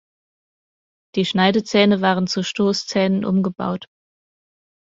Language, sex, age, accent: German, female, 40-49, Deutschland Deutsch